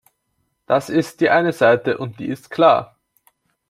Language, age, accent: German, 19-29, Österreichisches Deutsch